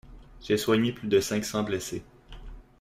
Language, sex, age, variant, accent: French, male, 19-29, Français d'Amérique du Nord, Français du Canada